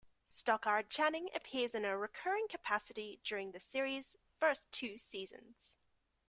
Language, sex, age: English, female, 19-29